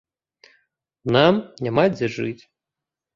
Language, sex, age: Belarusian, male, 30-39